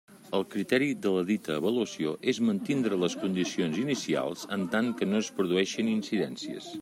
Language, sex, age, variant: Catalan, male, 50-59, Central